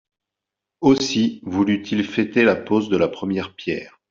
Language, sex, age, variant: French, male, 30-39, Français de métropole